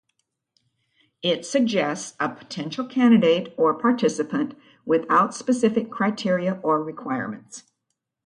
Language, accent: English, United States English